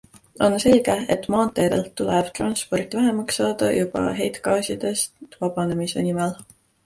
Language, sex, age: Estonian, female, 19-29